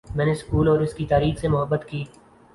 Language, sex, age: Urdu, male, 19-29